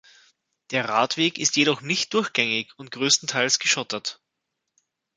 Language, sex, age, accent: German, male, 30-39, Deutschland Deutsch